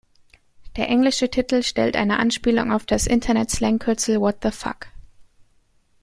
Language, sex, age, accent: German, female, 19-29, Deutschland Deutsch